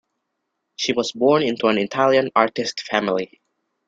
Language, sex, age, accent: English, male, 19-29, Filipino